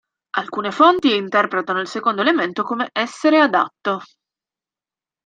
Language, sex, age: Italian, female, 19-29